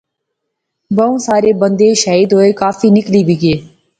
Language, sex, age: Pahari-Potwari, female, 19-29